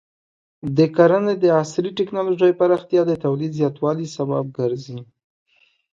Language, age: Pashto, under 19